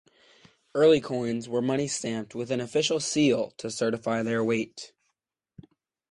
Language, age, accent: English, under 19, United States English